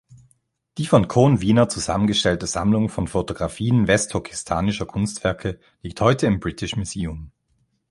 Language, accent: German, Schweizerdeutsch